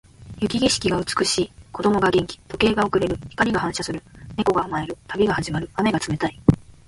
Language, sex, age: Japanese, female, 19-29